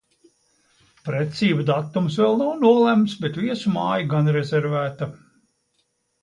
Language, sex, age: Latvian, male, 70-79